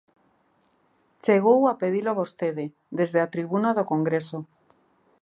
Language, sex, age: Galician, female, 40-49